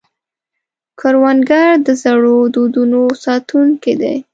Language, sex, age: Pashto, female, 19-29